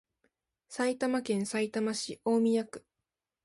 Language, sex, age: Japanese, female, 19-29